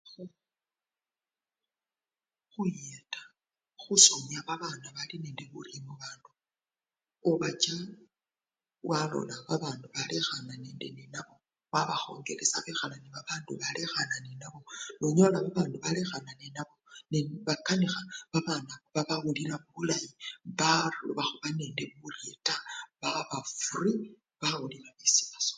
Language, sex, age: Luyia, female, 50-59